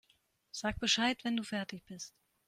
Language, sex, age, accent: German, female, 50-59, Deutschland Deutsch